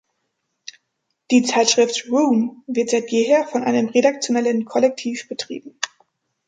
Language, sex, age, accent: German, female, 30-39, Deutschland Deutsch